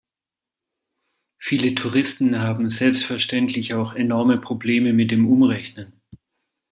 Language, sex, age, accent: German, male, 50-59, Deutschland Deutsch